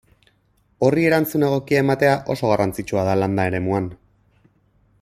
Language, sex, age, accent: Basque, male, 30-39, Erdialdekoa edo Nafarra (Gipuzkoa, Nafarroa)